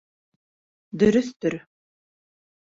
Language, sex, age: Bashkir, female, 30-39